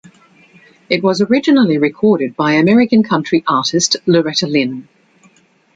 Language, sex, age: English, female, 50-59